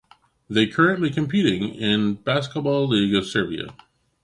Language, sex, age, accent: English, male, 50-59, Canadian English